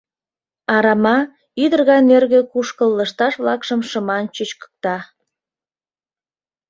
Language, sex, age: Mari, female, 40-49